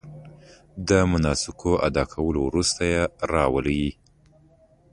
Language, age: Pashto, 19-29